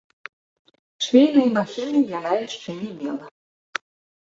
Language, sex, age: Belarusian, female, 19-29